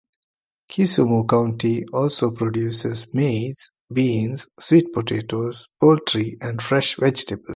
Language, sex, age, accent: English, male, 40-49, India and South Asia (India, Pakistan, Sri Lanka)